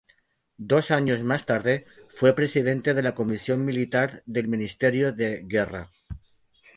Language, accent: Spanish, España: Centro-Sur peninsular (Madrid, Toledo, Castilla-La Mancha)